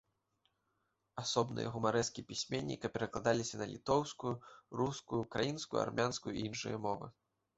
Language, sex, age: Belarusian, male, 19-29